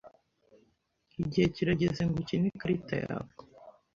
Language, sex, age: Kinyarwanda, male, under 19